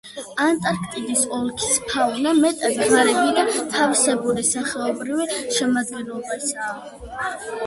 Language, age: Georgian, under 19